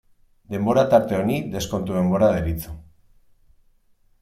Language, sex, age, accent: Basque, male, 30-39, Mendebalekoa (Araba, Bizkaia, Gipuzkoako mendebaleko herri batzuk)